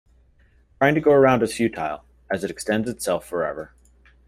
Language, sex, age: English, male, 19-29